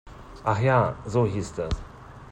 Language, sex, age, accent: German, male, 30-39, Deutschland Deutsch